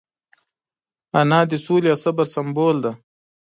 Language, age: Pashto, 19-29